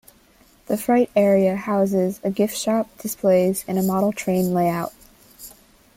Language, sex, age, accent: English, female, under 19, United States English